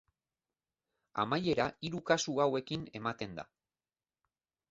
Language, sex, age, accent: Basque, male, 40-49, Mendebalekoa (Araba, Bizkaia, Gipuzkoako mendebaleko herri batzuk)